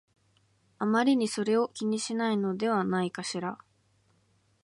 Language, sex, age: Japanese, female, 19-29